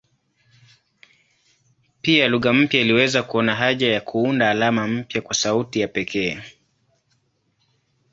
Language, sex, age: Swahili, male, 19-29